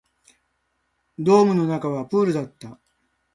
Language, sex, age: Japanese, male, 60-69